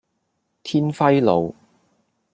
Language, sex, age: Cantonese, male, 19-29